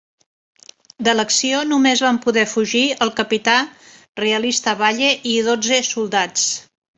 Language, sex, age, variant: Catalan, female, 50-59, Central